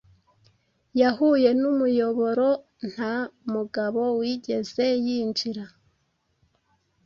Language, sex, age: Kinyarwanda, female, 30-39